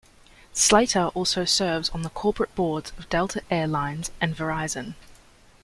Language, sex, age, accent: English, female, 19-29, Australian English